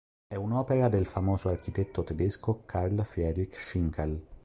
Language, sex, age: Italian, male, 30-39